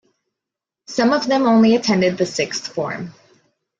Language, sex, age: English, female, 30-39